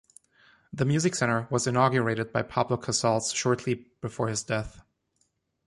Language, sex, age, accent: English, male, 30-39, United States English